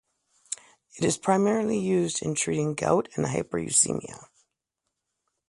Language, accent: English, Canadian English